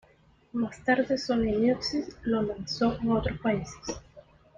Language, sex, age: Spanish, female, 19-29